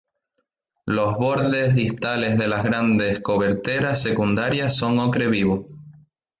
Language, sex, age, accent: Spanish, male, 19-29, España: Islas Canarias